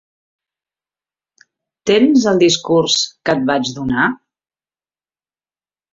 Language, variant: Catalan, Central